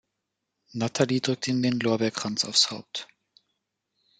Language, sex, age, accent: German, male, 19-29, Deutschland Deutsch